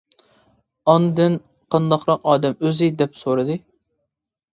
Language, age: Uyghur, 19-29